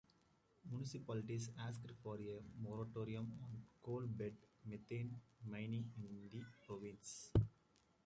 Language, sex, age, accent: English, male, 19-29, United States English